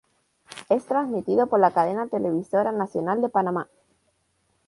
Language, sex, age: Spanish, female, 19-29